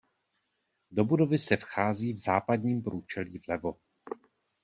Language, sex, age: Czech, male, 40-49